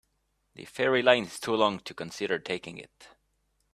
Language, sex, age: English, male, 30-39